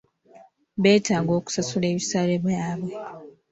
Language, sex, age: Ganda, female, 19-29